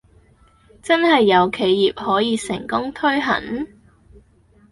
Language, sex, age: Cantonese, female, 19-29